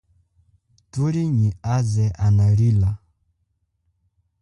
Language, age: Chokwe, 19-29